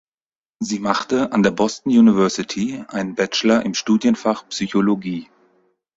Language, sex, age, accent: German, male, 30-39, Deutschland Deutsch